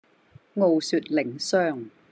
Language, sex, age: Cantonese, female, 60-69